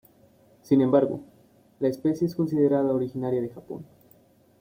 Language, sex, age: Spanish, male, 19-29